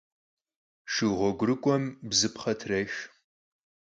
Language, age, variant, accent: Kabardian, 19-29, Адыгэбзэ (Къэбэрдей, Кирил, псоми зэдай), Джылэхъстэней (Gilahsteney)